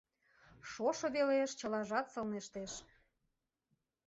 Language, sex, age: Mari, female, 40-49